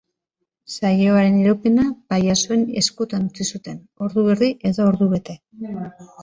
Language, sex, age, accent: Basque, female, 40-49, Mendebalekoa (Araba, Bizkaia, Gipuzkoako mendebaleko herri batzuk)